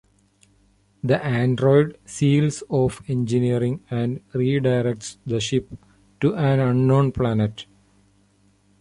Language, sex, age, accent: English, male, 40-49, India and South Asia (India, Pakistan, Sri Lanka)